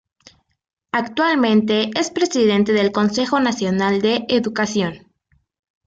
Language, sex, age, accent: Spanish, female, under 19, México